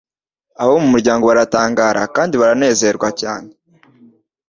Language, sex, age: Kinyarwanda, male, under 19